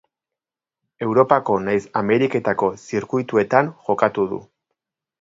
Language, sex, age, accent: Basque, male, 30-39, Erdialdekoa edo Nafarra (Gipuzkoa, Nafarroa)